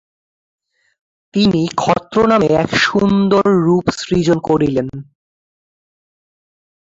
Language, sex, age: Bengali, male, 19-29